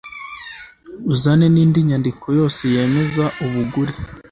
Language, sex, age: Kinyarwanda, male, under 19